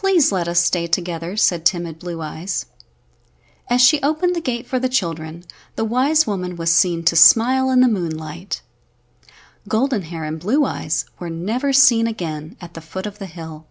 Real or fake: real